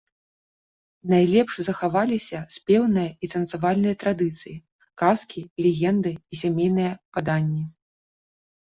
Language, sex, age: Belarusian, female, 30-39